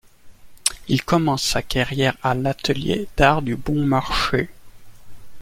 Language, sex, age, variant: French, male, 19-29, Français de métropole